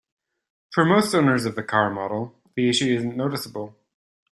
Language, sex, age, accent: English, male, 19-29, Irish English